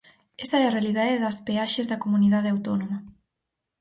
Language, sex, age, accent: Galician, female, 19-29, Normativo (estándar)